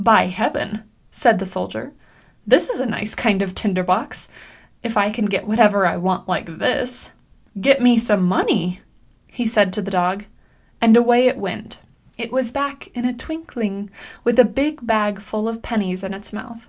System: none